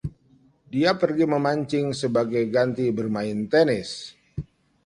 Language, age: Indonesian, 50-59